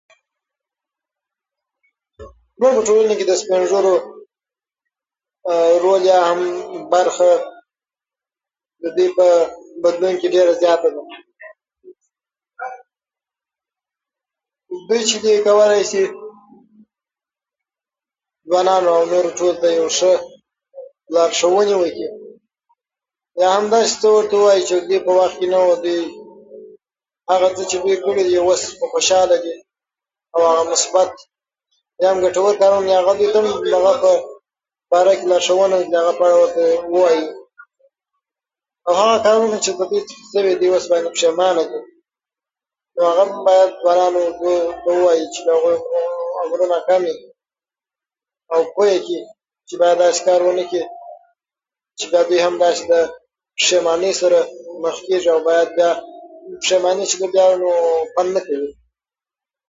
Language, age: Pashto, under 19